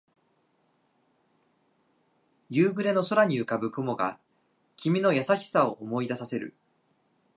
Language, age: Japanese, 30-39